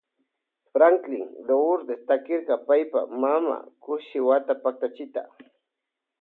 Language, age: Loja Highland Quichua, 40-49